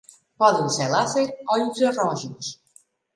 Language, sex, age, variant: Catalan, female, 40-49, Balear